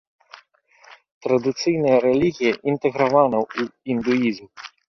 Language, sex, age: Belarusian, male, 19-29